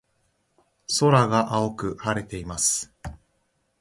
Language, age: Japanese, 40-49